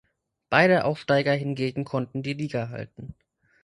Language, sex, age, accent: German, male, 30-39, Deutschland Deutsch